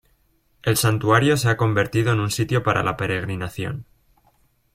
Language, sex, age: Spanish, male, 19-29